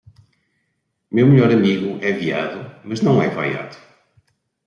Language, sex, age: Portuguese, male, 40-49